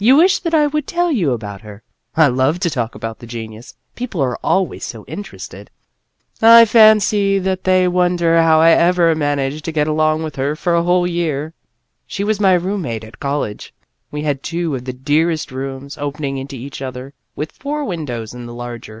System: none